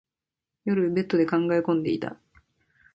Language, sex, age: Japanese, female, 19-29